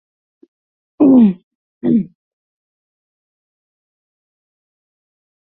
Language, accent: English, Southern African (South Africa, Zimbabwe, Namibia)